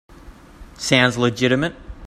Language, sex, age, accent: English, male, 19-29, Australian English